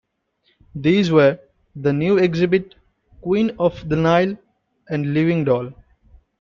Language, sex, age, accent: English, male, 19-29, India and South Asia (India, Pakistan, Sri Lanka)